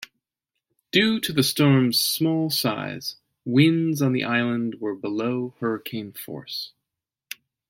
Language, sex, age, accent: English, male, 40-49, United States English